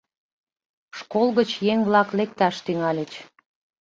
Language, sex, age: Mari, female, 40-49